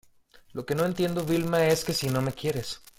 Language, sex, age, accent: Spanish, male, 19-29, México